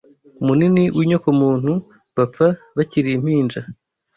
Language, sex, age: Kinyarwanda, male, 19-29